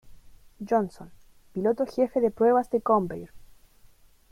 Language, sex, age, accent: Spanish, female, 19-29, Chileno: Chile, Cuyo